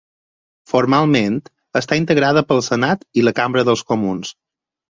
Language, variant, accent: Catalan, Balear, mallorquí